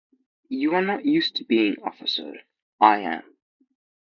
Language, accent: English, United States English; Australian English